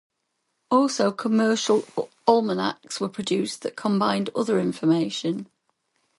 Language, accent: English, England English